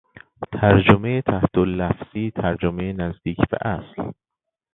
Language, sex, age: Persian, male, 19-29